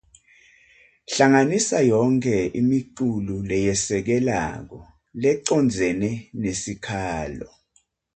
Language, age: Swati, 50-59